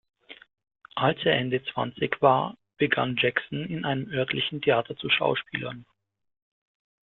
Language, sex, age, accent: German, male, 40-49, Deutschland Deutsch